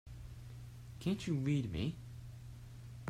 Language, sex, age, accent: English, male, 19-29, United States English